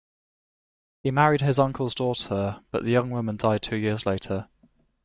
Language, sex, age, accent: English, male, 19-29, England English